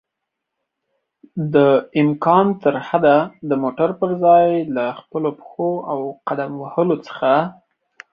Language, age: Pashto, under 19